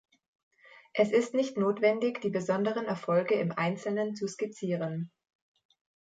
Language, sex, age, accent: German, female, 19-29, Deutschland Deutsch